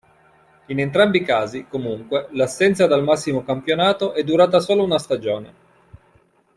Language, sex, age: Italian, male, 40-49